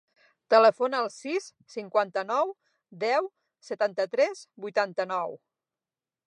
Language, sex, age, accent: Catalan, female, 40-49, central; nord-occidental